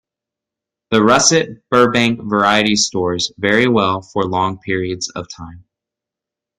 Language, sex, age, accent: English, male, 19-29, United States English